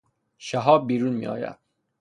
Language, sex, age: Persian, male, 19-29